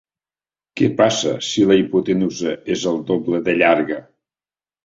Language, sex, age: Catalan, male, 70-79